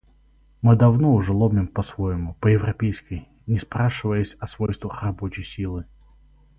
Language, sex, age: Russian, male, 19-29